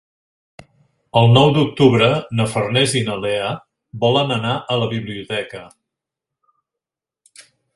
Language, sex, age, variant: Catalan, male, 60-69, Central